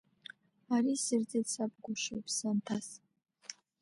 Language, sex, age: Abkhazian, female, under 19